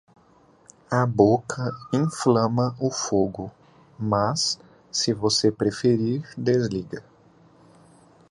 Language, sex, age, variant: Portuguese, male, 30-39, Portuguese (Brasil)